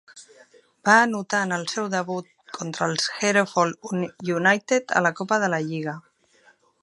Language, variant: Catalan, Nord-Occidental